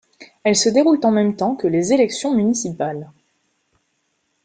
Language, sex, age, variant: French, female, 19-29, Français de métropole